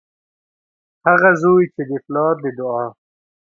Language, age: Pashto, 19-29